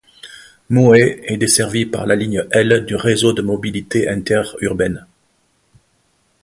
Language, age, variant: French, 50-59, Français de métropole